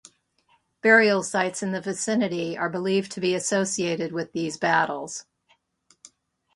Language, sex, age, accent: English, female, 60-69, United States English